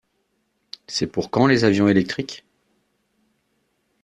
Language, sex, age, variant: French, male, 30-39, Français de métropole